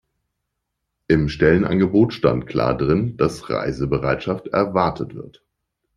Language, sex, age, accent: German, male, 40-49, Deutschland Deutsch